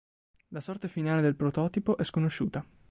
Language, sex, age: Italian, male, 19-29